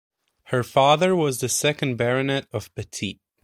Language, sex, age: English, male, 19-29